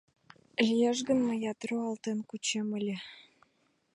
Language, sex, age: Mari, female, 19-29